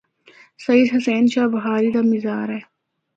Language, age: Northern Hindko, 19-29